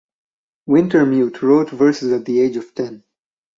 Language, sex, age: English, male, 19-29